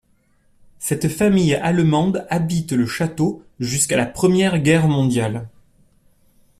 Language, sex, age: French, male, 40-49